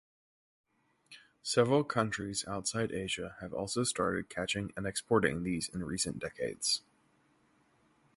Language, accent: English, United States English